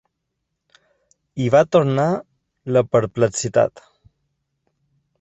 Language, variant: Catalan, Balear